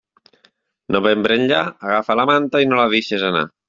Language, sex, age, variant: Catalan, male, 40-49, Nord-Occidental